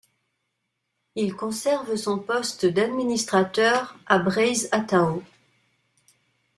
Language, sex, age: French, female, 60-69